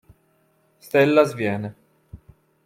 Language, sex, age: Italian, male, 40-49